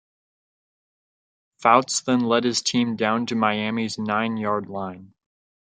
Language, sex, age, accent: English, male, under 19, United States English